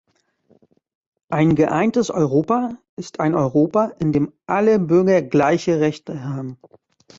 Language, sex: German, male